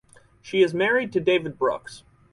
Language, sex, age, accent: English, male, 30-39, United States English